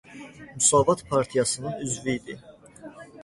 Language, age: Azerbaijani, 19-29